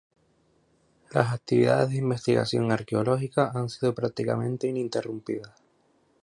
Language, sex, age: Spanish, male, 19-29